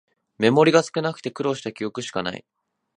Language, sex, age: Japanese, male, 19-29